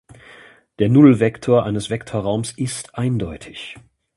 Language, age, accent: German, 40-49, Deutschland Deutsch